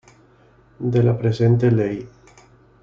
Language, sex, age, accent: Spanish, male, 30-39, España: Sur peninsular (Andalucia, Extremadura, Murcia)